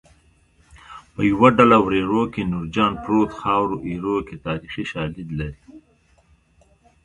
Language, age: Pashto, 60-69